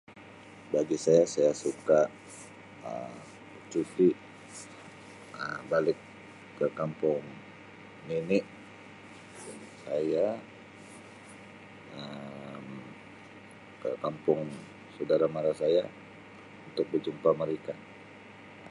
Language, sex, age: Sabah Malay, male, 40-49